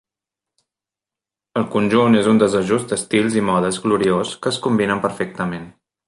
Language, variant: Catalan, Central